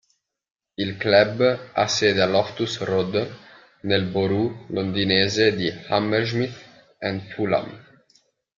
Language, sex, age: Italian, male, 19-29